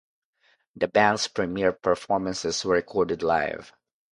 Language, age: English, 30-39